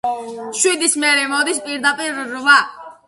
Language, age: Georgian, under 19